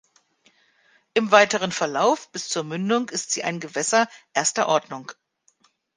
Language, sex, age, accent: German, female, 50-59, Deutschland Deutsch